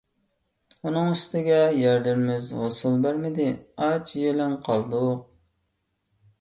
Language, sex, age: Uyghur, male, 30-39